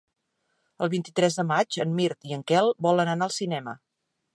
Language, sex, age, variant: Catalan, female, 50-59, Central